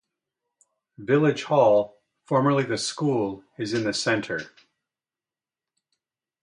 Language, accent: English, United States English